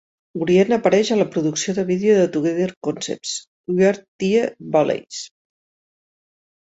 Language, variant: Catalan, Central